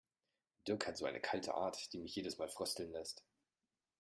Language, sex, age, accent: German, male, 30-39, Deutschland Deutsch